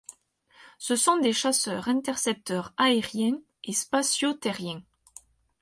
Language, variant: French, Français de métropole